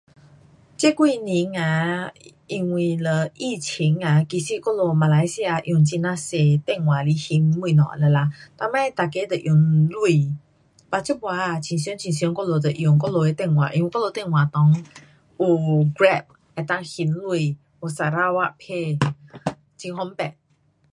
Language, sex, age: Pu-Xian Chinese, female, 40-49